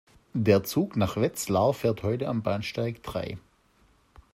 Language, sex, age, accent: German, male, 50-59, Deutschland Deutsch